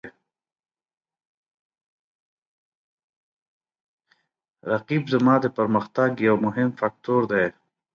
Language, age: Pashto, 30-39